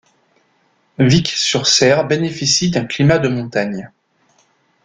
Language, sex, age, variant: French, male, 40-49, Français de métropole